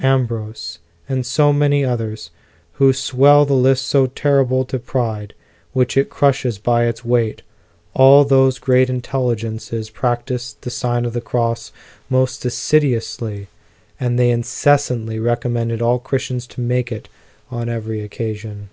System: none